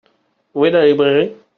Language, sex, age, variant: French, male, 19-29, Français de métropole